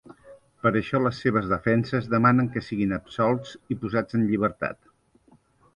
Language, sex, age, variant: Catalan, male, 50-59, Central